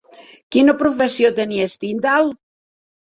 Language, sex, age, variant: Catalan, female, 50-59, Central